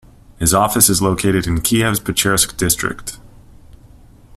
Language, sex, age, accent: English, male, 30-39, Canadian English